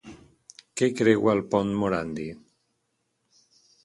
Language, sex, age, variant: Catalan, male, 60-69, Valencià central